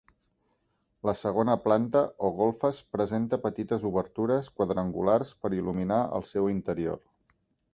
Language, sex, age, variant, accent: Catalan, male, 40-49, Central, gironí